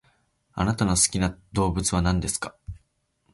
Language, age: Japanese, under 19